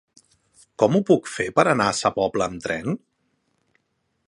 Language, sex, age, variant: Catalan, male, 40-49, Central